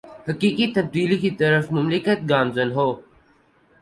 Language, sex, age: Urdu, male, 19-29